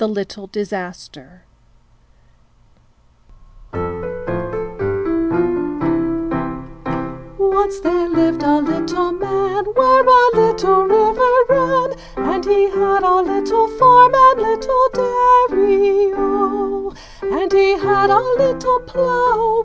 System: none